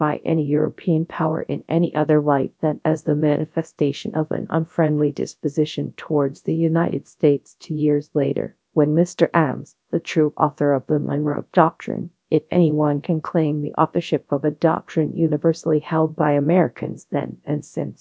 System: TTS, GradTTS